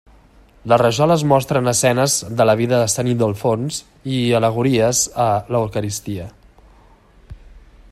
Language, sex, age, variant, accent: Catalan, male, 40-49, Central, central